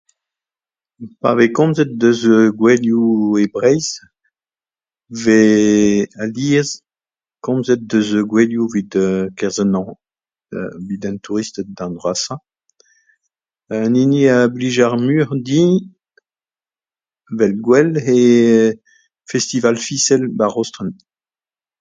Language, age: Breton, 60-69